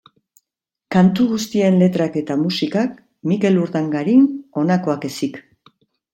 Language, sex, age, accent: Basque, female, 50-59, Erdialdekoa edo Nafarra (Gipuzkoa, Nafarroa)